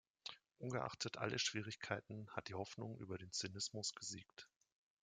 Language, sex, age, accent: German, male, 30-39, Deutschland Deutsch